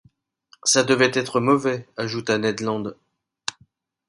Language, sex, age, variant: French, male, 50-59, Français de métropole